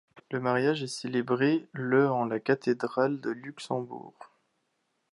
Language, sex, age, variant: French, male, 19-29, Français de métropole